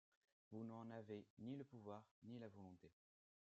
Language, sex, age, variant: French, male, under 19, Français de métropole